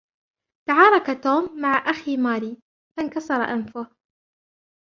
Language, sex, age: Arabic, female, 19-29